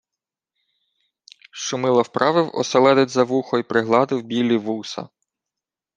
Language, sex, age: Ukrainian, male, 19-29